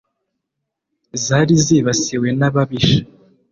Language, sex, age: Kinyarwanda, male, 19-29